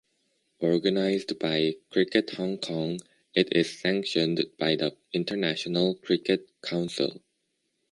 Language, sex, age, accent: English, male, under 19, United States English